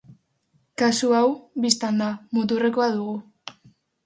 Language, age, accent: Basque, under 19, Mendebalekoa (Araba, Bizkaia, Gipuzkoako mendebaleko herri batzuk)